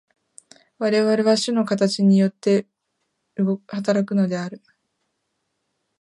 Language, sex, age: Japanese, female, 19-29